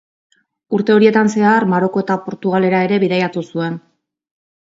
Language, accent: Basque, Mendebalekoa (Araba, Bizkaia, Gipuzkoako mendebaleko herri batzuk)